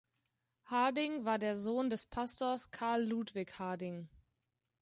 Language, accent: German, Deutschland Deutsch